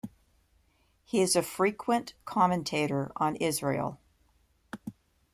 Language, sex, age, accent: English, female, 50-59, United States English